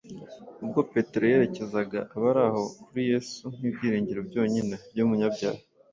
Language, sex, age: Kinyarwanda, male, 19-29